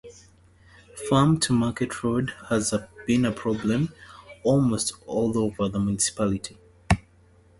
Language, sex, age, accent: English, female, 19-29, England English; Southern African (South Africa, Zimbabwe, Namibia)